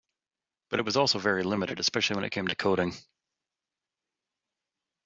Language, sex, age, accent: English, male, 30-39, Canadian English